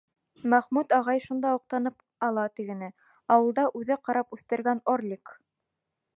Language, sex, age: Bashkir, female, 19-29